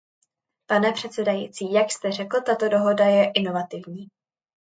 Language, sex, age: Czech, female, under 19